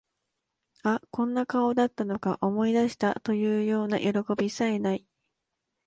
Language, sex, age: Japanese, female, 19-29